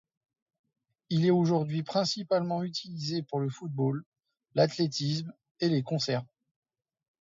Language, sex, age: French, male, 30-39